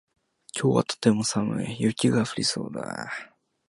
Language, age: Japanese, 19-29